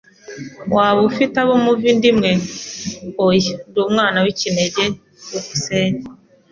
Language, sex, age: Kinyarwanda, female, 40-49